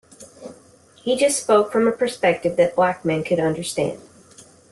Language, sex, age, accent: English, female, 30-39, United States English